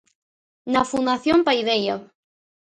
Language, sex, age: Galician, female, under 19